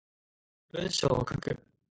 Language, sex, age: Japanese, male, 19-29